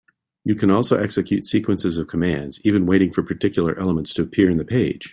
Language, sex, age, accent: English, male, 50-59, United States English